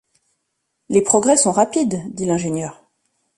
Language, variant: French, Français de métropole